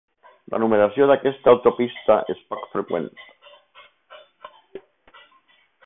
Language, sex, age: Catalan, male, 60-69